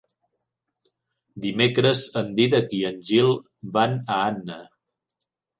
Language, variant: Catalan, Central